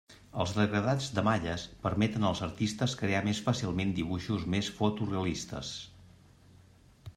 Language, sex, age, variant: Catalan, male, 50-59, Central